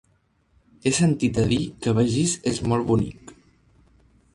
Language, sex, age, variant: Catalan, male, 19-29, Central